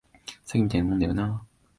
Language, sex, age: Japanese, male, 19-29